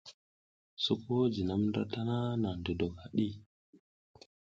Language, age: South Giziga, 19-29